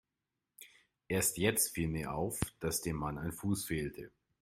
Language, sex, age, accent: German, male, 30-39, Deutschland Deutsch